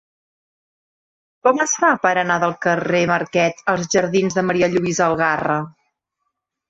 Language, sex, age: Catalan, female, 40-49